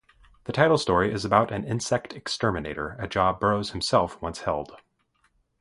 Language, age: English, 30-39